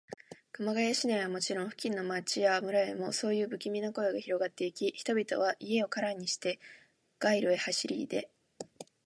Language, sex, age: Japanese, female, 19-29